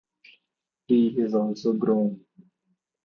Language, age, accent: English, 19-29, India and South Asia (India, Pakistan, Sri Lanka)